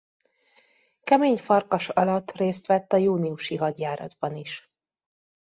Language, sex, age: Hungarian, female, 30-39